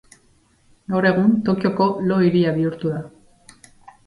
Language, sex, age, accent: Basque, female, 40-49, Erdialdekoa edo Nafarra (Gipuzkoa, Nafarroa)